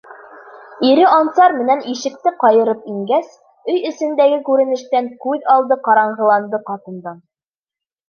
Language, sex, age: Bashkir, female, 19-29